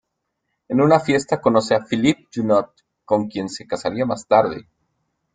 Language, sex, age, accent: Spanish, male, 40-49, México